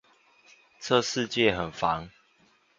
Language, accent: Chinese, 出生地：桃園市